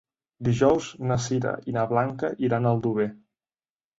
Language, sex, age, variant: Catalan, male, 19-29, Central